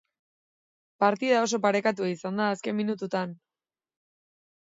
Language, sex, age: Basque, female, 30-39